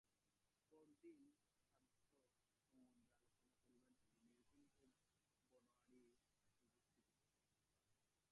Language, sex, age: Bengali, male, under 19